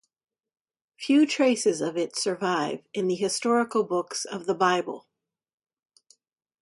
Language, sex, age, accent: English, female, 50-59, United States English